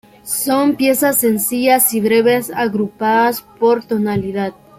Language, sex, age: Spanish, female, under 19